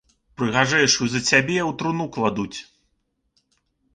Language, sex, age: Belarusian, male, 30-39